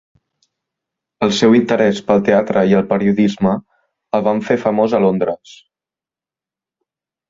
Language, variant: Catalan, Central